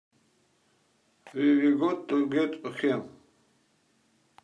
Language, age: English, 40-49